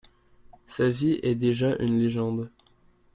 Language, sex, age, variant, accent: French, male, under 19, Français d'Amérique du Nord, Français du Canada